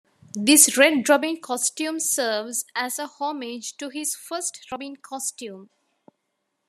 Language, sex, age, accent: English, female, 19-29, India and South Asia (India, Pakistan, Sri Lanka)